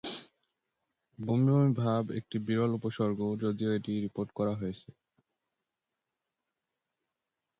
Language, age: Bengali, 19-29